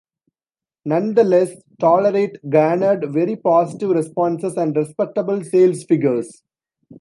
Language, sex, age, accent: English, male, 19-29, India and South Asia (India, Pakistan, Sri Lanka)